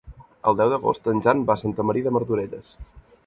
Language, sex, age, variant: Catalan, male, 19-29, Central